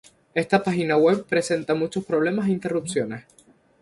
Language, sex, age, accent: Spanish, male, 19-29, España: Islas Canarias